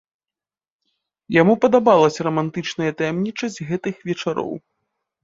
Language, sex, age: Belarusian, male, 30-39